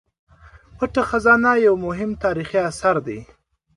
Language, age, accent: Pashto, 19-29, کندهارۍ لهجه